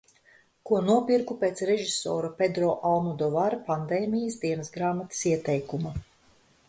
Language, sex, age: Latvian, female, 50-59